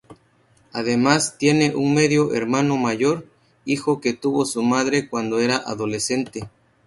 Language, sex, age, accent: Spanish, male, 30-39, México